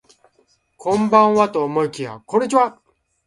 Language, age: Japanese, 40-49